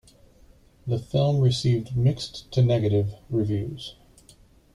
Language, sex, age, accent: English, male, 40-49, United States English